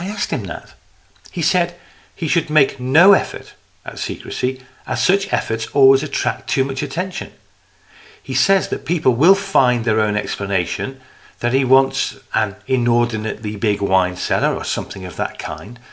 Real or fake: real